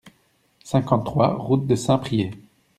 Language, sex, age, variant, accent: French, male, 30-39, Français d'Europe, Français de Belgique